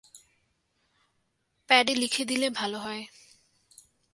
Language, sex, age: Bengali, female, 19-29